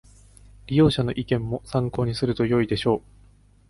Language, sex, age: Japanese, male, 19-29